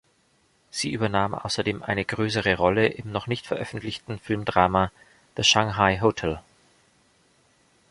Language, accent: German, Deutschland Deutsch